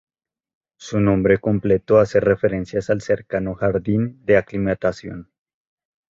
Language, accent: Spanish, Andino-Pacífico: Colombia, Perú, Ecuador, oeste de Bolivia y Venezuela andina